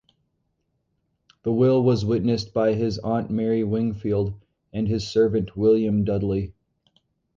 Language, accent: English, United States English